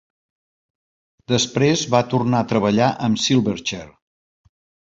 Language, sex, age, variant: Catalan, male, 50-59, Central